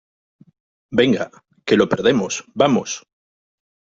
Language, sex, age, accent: Spanish, male, 40-49, España: Norte peninsular (Asturias, Castilla y León, Cantabria, País Vasco, Navarra, Aragón, La Rioja, Guadalajara, Cuenca)